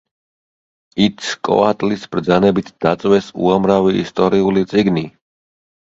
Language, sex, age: Georgian, male, 30-39